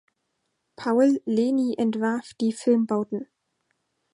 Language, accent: German, Deutschland Deutsch